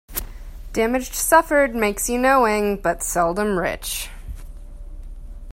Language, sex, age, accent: English, female, 30-39, United States English